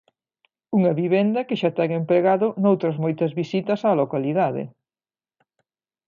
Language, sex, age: Galician, female, 60-69